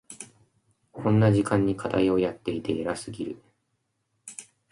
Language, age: Japanese, 19-29